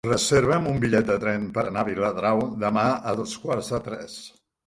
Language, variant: Catalan, Central